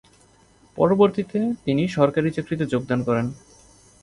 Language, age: Bengali, 19-29